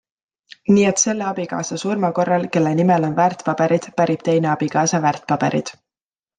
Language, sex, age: Estonian, female, 19-29